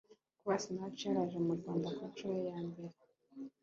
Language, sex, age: Kinyarwanda, female, 19-29